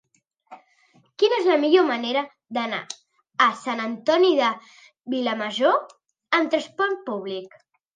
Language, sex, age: Catalan, female, under 19